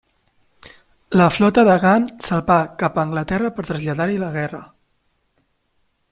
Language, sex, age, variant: Catalan, male, 19-29, Central